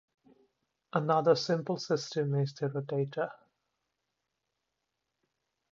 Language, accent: English, India and South Asia (India, Pakistan, Sri Lanka)